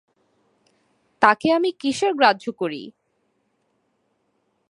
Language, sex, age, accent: Bengali, female, 19-29, প্রমিত